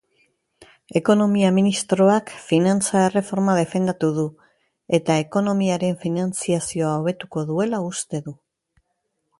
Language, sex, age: Basque, female, 60-69